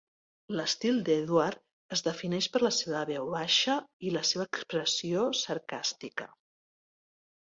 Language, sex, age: Catalan, female, 60-69